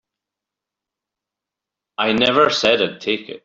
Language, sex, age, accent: English, male, 50-59, Scottish English